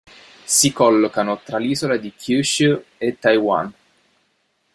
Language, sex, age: Italian, male, 19-29